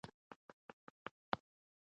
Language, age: Pashto, 19-29